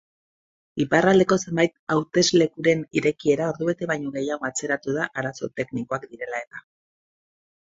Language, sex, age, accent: Basque, female, 40-49, Erdialdekoa edo Nafarra (Gipuzkoa, Nafarroa)